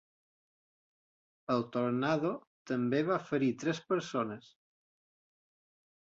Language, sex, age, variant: Catalan, male, 40-49, Balear